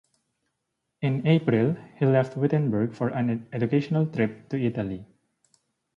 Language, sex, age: English, male, 19-29